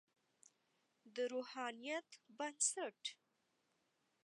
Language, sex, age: Pashto, female, 19-29